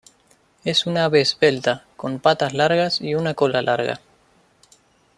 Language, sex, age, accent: Spanish, male, 19-29, Rioplatense: Argentina, Uruguay, este de Bolivia, Paraguay